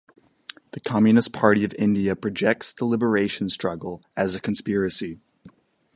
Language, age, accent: English, 19-29, United States English